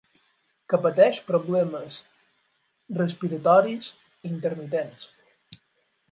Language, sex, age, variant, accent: Catalan, male, 30-39, Balear, mallorquí